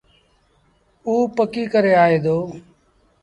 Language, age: Sindhi Bhil, 40-49